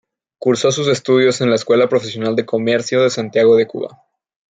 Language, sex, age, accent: Spanish, male, under 19, México